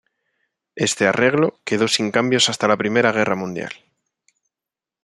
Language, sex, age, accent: Spanish, male, 30-39, España: Centro-Sur peninsular (Madrid, Toledo, Castilla-La Mancha)